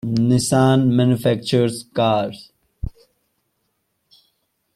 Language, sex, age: English, male, 19-29